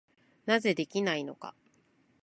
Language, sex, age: Japanese, female, 30-39